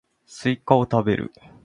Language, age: Japanese, 19-29